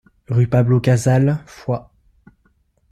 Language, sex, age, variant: French, male, 19-29, Français de métropole